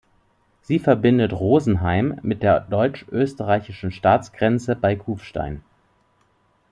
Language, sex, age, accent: German, male, 30-39, Deutschland Deutsch